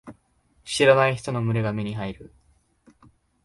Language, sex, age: Japanese, male, 19-29